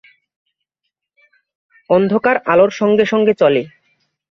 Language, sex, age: Bengali, male, 19-29